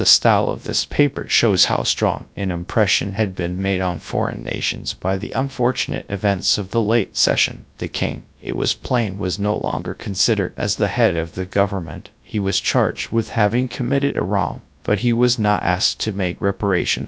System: TTS, GradTTS